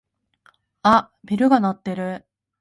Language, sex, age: Japanese, female, under 19